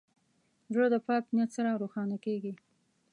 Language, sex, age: Pashto, female, 30-39